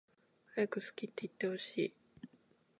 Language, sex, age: Japanese, female, 19-29